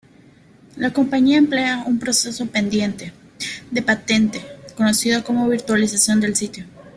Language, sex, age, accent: Spanish, female, 19-29, México